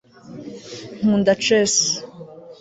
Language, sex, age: Kinyarwanda, female, 19-29